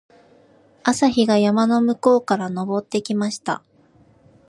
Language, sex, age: Japanese, female, 19-29